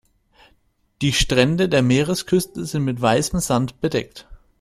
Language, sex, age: German, male, 19-29